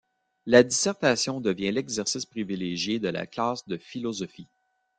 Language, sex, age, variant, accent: French, male, 40-49, Français d'Amérique du Nord, Français du Canada